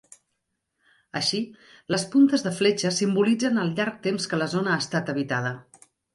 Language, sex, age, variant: Catalan, female, 50-59, Central